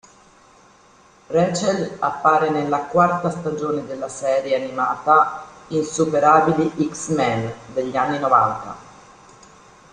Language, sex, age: Italian, female, 50-59